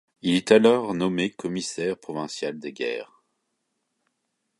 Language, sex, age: French, male, 40-49